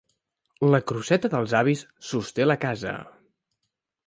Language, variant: Catalan, Central